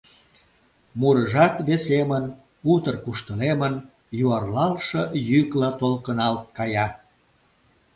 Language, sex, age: Mari, male, 60-69